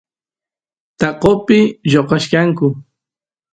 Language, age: Santiago del Estero Quichua, 40-49